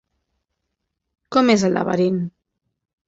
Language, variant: Catalan, Central